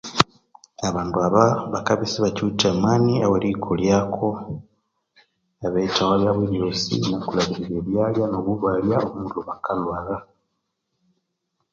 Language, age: Konzo, 19-29